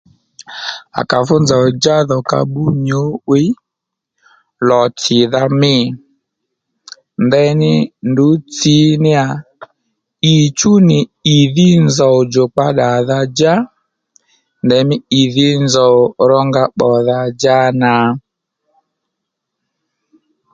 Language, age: Lendu, 40-49